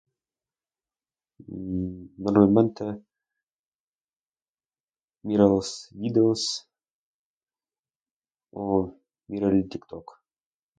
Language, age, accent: Spanish, under 19, España: Norte peninsular (Asturias, Castilla y León, Cantabria, País Vasco, Navarra, Aragón, La Rioja, Guadalajara, Cuenca)